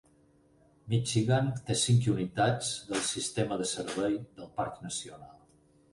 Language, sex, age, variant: Catalan, male, 60-69, Balear